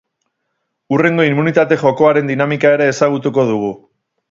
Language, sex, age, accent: Basque, male, 30-39, Erdialdekoa edo Nafarra (Gipuzkoa, Nafarroa)